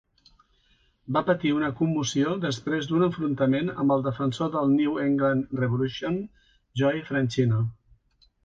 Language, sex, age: Catalan, male, 60-69